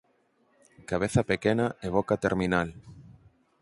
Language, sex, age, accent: Galician, male, 19-29, Central (gheada)